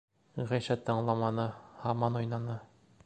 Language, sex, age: Bashkir, male, 30-39